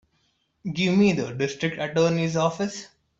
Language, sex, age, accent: English, male, 19-29, India and South Asia (India, Pakistan, Sri Lanka)